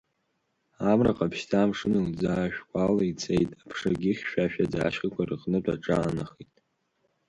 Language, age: Abkhazian, under 19